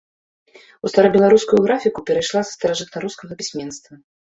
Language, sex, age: Belarusian, female, 30-39